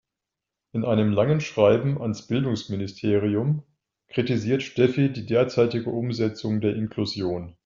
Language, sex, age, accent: German, male, 50-59, Deutschland Deutsch